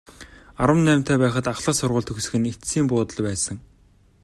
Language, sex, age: Mongolian, male, 19-29